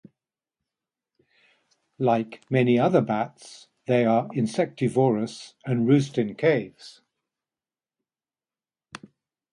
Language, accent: English, England English